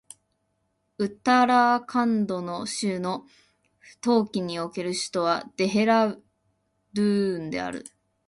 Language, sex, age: Japanese, female, 19-29